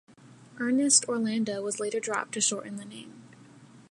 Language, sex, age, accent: English, female, 19-29, United States English